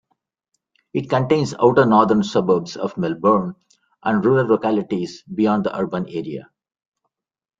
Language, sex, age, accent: English, male, 40-49, India and South Asia (India, Pakistan, Sri Lanka)